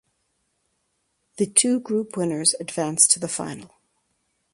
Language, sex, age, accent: English, female, 60-69, United States English